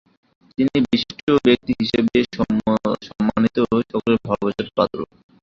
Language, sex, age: Bengali, male, 19-29